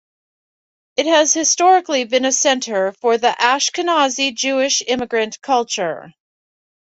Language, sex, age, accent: English, female, 50-59, United States English